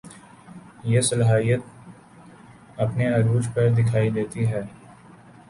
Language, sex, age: Urdu, male, 19-29